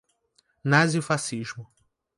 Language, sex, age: Portuguese, male, 19-29